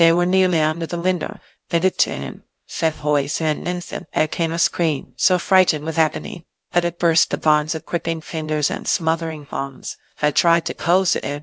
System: TTS, VITS